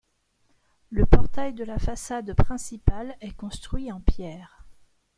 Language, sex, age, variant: French, female, 40-49, Français de métropole